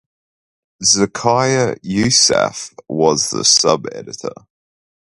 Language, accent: English, Australian English